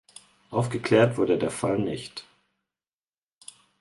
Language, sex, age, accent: German, male, 19-29, Deutschland Deutsch